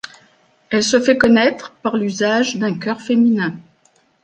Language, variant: French, Français de métropole